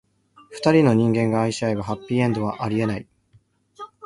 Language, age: Japanese, 19-29